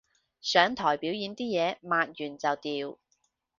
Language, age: Cantonese, 30-39